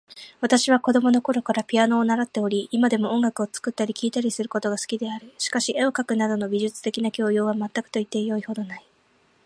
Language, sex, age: Japanese, female, 19-29